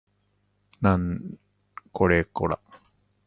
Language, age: Japanese, 50-59